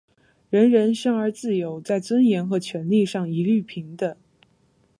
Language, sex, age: Chinese, female, 19-29